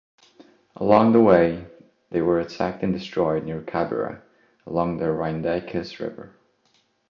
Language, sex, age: English, male, 19-29